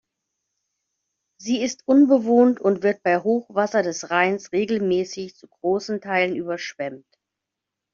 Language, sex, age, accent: German, female, 40-49, Deutschland Deutsch